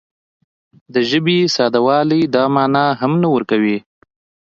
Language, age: Pashto, 19-29